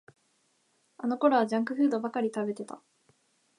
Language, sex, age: Japanese, female, 19-29